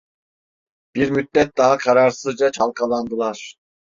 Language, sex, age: Turkish, male, 19-29